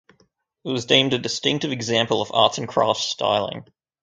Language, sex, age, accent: English, male, 19-29, Australian English